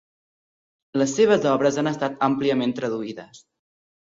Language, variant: Catalan, Central